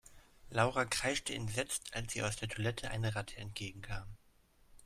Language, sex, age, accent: German, male, 19-29, Deutschland Deutsch